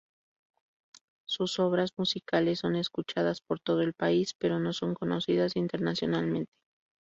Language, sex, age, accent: Spanish, female, 30-39, México